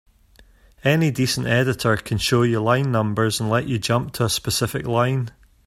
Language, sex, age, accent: English, male, 40-49, Scottish English